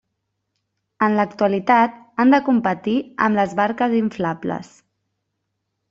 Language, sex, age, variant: Catalan, female, 19-29, Central